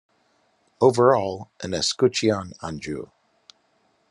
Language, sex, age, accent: English, male, 40-49, United States English